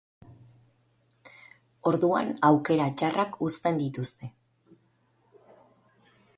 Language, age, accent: Basque, 30-39, Erdialdekoa edo Nafarra (Gipuzkoa, Nafarroa)